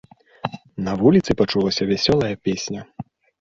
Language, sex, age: Belarusian, male, 19-29